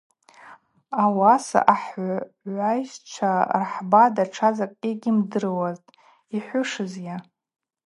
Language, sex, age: Abaza, female, 30-39